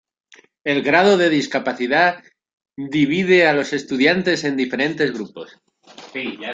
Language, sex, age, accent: Spanish, female, 19-29, España: Centro-Sur peninsular (Madrid, Toledo, Castilla-La Mancha)